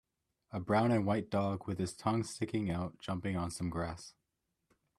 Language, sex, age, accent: English, male, 19-29, United States English